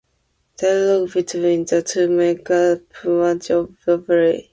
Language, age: English, 19-29